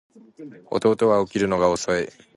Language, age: Japanese, 19-29